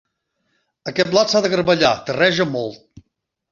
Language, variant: Catalan, Septentrional